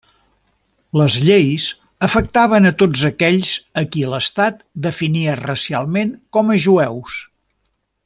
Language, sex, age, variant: Catalan, male, 70-79, Central